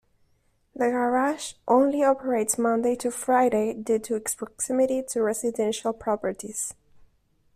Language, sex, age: English, female, 19-29